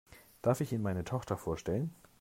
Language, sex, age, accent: German, male, 40-49, Deutschland Deutsch